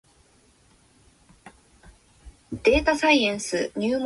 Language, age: Japanese, 19-29